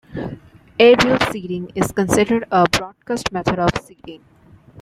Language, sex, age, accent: English, female, 19-29, India and South Asia (India, Pakistan, Sri Lanka)